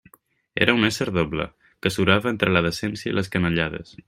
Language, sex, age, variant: Catalan, male, 19-29, Central